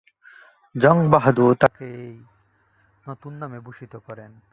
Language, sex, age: Bengali, male, 19-29